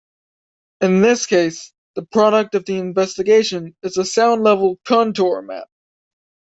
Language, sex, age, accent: English, male, 19-29, United States English